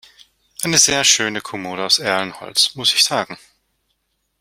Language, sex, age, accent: German, male, 50-59, Deutschland Deutsch